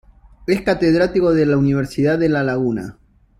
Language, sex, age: Spanish, male, 30-39